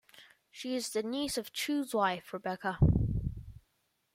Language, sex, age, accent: English, male, under 19, United States English